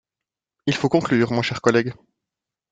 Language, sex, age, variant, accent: French, male, 19-29, Français d'Europe, Français de Suisse